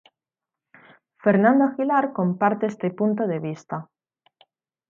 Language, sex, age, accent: Galician, female, 19-29, Atlántico (seseo e gheada); Normativo (estándar)